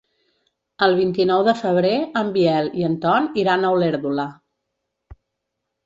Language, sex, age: Catalan, female, 50-59